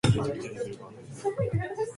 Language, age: Japanese, 19-29